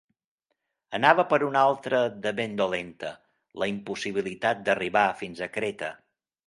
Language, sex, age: Catalan, male, 50-59